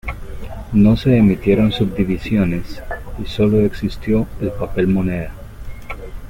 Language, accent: Spanish, Andino-Pacífico: Colombia, Perú, Ecuador, oeste de Bolivia y Venezuela andina